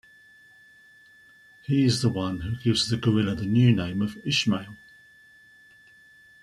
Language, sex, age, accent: English, male, 50-59, England English